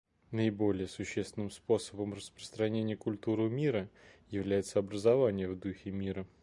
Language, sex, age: Russian, male, 30-39